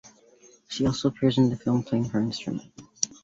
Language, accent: English, Canadian English